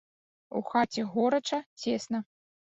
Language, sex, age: Belarusian, female, 30-39